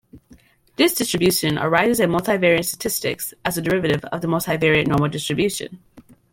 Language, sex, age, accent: English, female, under 19, United States English